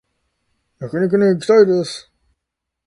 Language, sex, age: Japanese, male, 19-29